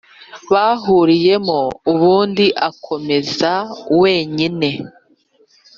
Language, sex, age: Kinyarwanda, female, 30-39